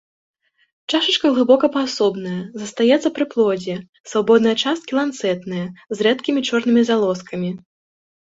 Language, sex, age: Belarusian, female, 19-29